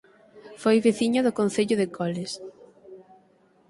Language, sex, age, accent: Galician, female, 19-29, Atlántico (seseo e gheada); Normativo (estándar)